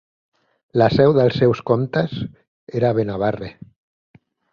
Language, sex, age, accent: Catalan, male, 40-49, Català central